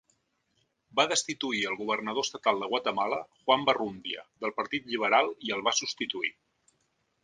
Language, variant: Catalan, Central